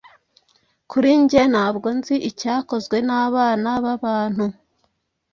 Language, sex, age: Kinyarwanda, female, 19-29